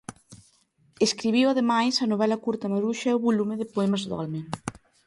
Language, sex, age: Galician, female, 19-29